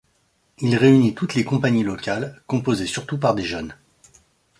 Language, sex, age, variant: French, male, 30-39, Français de métropole